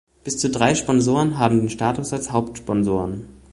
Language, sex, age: German, male, 19-29